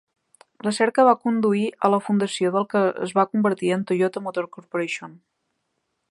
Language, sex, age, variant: Catalan, female, 30-39, Central